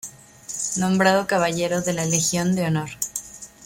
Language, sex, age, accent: Spanish, female, 19-29, México